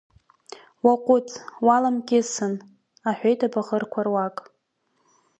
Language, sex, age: Abkhazian, female, 19-29